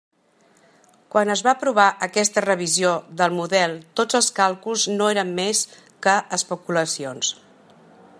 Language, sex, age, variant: Catalan, female, 60-69, Central